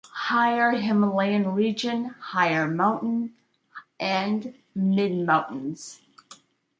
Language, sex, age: English, female, 40-49